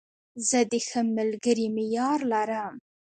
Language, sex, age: Pashto, female, 19-29